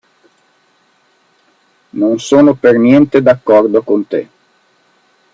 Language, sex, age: Italian, male, 40-49